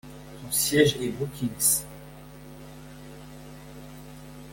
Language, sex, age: French, male, 40-49